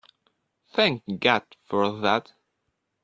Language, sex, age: English, male, under 19